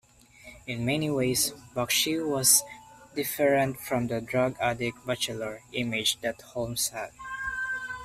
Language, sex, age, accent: English, male, under 19, Filipino